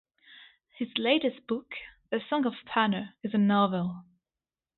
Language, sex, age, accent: English, female, 19-29, England English